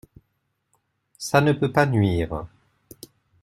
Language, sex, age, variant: French, male, 19-29, Français de métropole